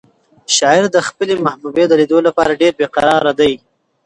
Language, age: Pashto, 19-29